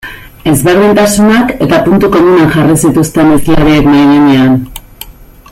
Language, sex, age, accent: Basque, female, 40-49, Erdialdekoa edo Nafarra (Gipuzkoa, Nafarroa)